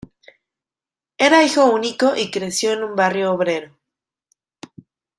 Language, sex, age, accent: Spanish, female, 30-39, México